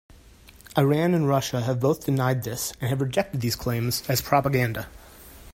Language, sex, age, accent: English, male, 30-39, United States English